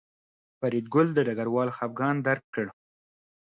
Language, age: Pashto, 19-29